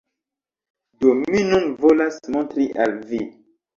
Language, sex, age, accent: Esperanto, male, 19-29, Internacia